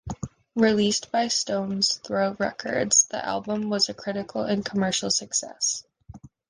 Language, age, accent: English, 19-29, United States English